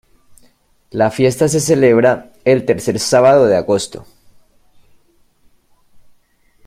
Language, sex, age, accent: Spanish, male, 19-29, Andino-Pacífico: Colombia, Perú, Ecuador, oeste de Bolivia y Venezuela andina